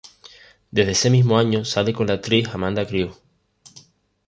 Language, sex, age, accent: Spanish, male, 30-39, España: Islas Canarias